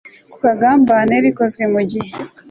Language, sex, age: Kinyarwanda, female, 19-29